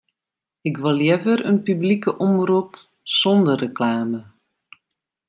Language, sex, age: Western Frisian, female, 30-39